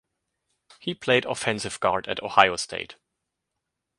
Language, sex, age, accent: English, male, 40-49, United States English